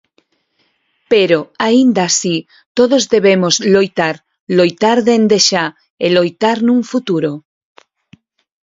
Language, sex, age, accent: Galician, female, 50-59, Normativo (estándar)